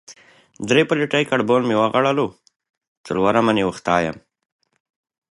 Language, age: Pashto, 30-39